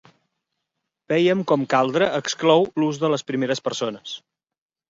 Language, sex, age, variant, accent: Catalan, male, 40-49, Central, central